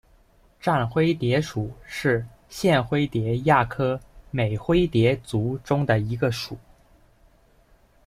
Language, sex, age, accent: Chinese, male, 19-29, 出生地：广东省